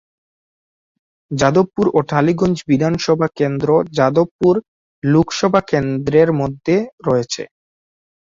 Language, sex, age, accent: Bengali, male, 19-29, fluent